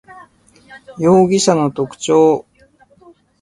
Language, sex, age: Japanese, male, 30-39